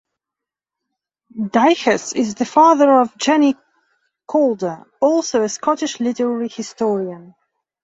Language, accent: English, England English